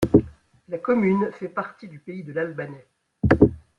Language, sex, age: French, female, 60-69